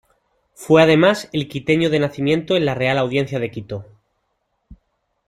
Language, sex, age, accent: Spanish, male, 30-39, España: Sur peninsular (Andalucia, Extremadura, Murcia)